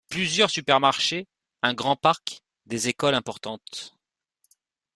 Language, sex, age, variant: French, male, 19-29, Français de métropole